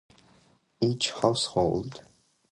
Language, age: English, 19-29